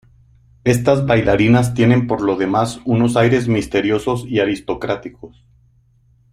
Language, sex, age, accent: Spanish, male, 40-49, México